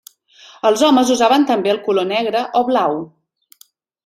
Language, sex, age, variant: Catalan, female, 30-39, Central